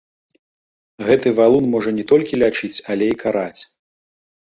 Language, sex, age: Belarusian, male, 40-49